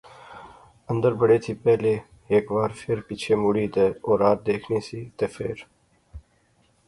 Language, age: Pahari-Potwari, 40-49